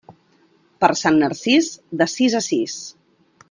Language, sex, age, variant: Catalan, female, 40-49, Central